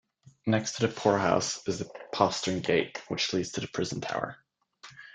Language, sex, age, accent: English, male, 19-29, United States English